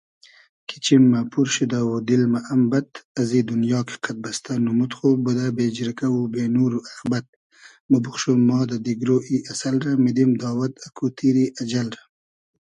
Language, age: Hazaragi, 19-29